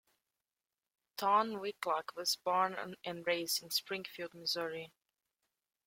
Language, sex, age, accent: English, female, 19-29, Welsh English